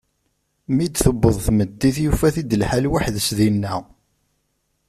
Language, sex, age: Kabyle, male, 30-39